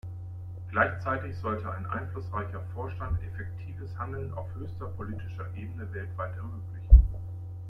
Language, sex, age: German, male, 50-59